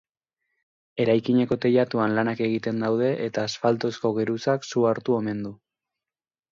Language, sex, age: Basque, male, 19-29